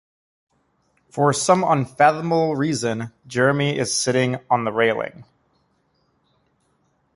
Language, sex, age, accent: English, male, 30-39, United States English